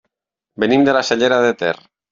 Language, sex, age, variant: Catalan, male, 40-49, Nord-Occidental